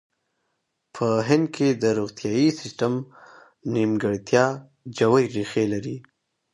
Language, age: Pashto, 19-29